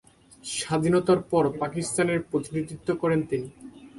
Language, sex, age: Bengali, male, 19-29